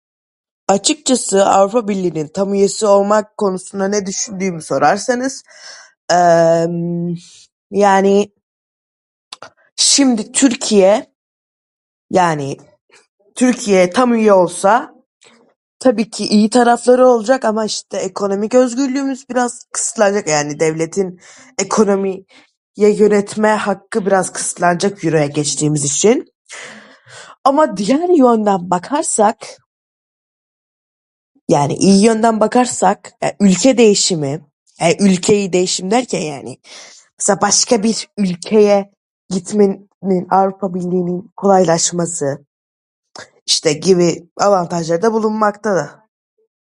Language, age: Turkish, under 19